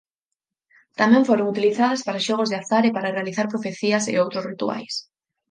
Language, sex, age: Galician, female, 19-29